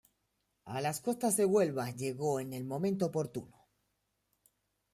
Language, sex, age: Spanish, male, 19-29